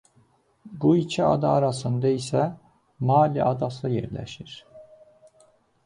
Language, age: Azerbaijani, 30-39